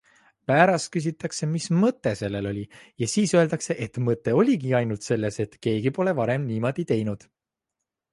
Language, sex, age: Estonian, male, 19-29